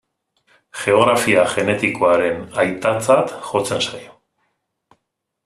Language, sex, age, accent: Basque, male, 40-49, Mendebalekoa (Araba, Bizkaia, Gipuzkoako mendebaleko herri batzuk)